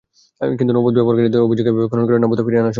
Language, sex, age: Bengali, male, 19-29